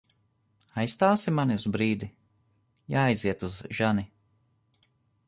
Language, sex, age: Latvian, male, 30-39